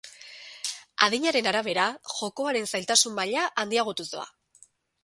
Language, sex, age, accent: Basque, female, 40-49, Erdialdekoa edo Nafarra (Gipuzkoa, Nafarroa)